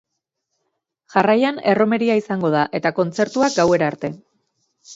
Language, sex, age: Basque, female, 30-39